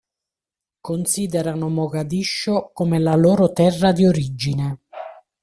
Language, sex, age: Italian, female, 40-49